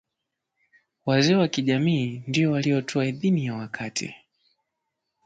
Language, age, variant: Swahili, 19-29, Kiswahili cha Bara ya Tanzania